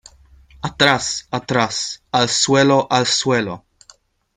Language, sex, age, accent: Spanish, male, under 19, América central